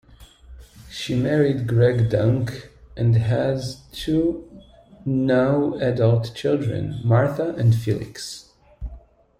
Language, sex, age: English, male, 40-49